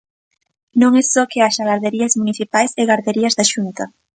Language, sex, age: Galician, female, 19-29